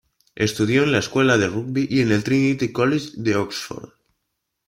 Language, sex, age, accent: Spanish, male, 19-29, España: Norte peninsular (Asturias, Castilla y León, Cantabria, País Vasco, Navarra, Aragón, La Rioja, Guadalajara, Cuenca)